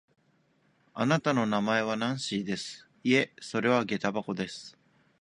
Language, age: Japanese, 19-29